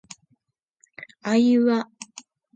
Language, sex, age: Japanese, female, 50-59